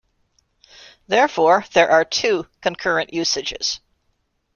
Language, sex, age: English, female, 70-79